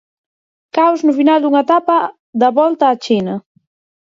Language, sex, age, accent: Galician, female, 30-39, Central (gheada)